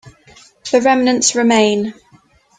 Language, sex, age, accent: English, female, 19-29, England English